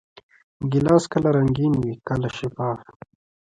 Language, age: Pashto, 19-29